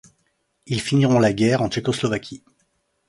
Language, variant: French, Français de métropole